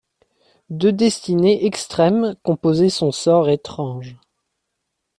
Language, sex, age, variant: French, male, under 19, Français de métropole